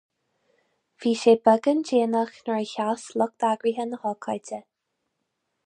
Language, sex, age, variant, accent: Irish, female, 19-29, Gaeilge Uladh, Cainteoir líofa, ní ó dhúchas